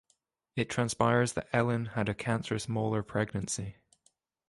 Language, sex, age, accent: English, male, 19-29, Scottish English